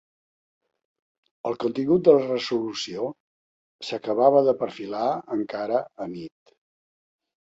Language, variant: Catalan, Central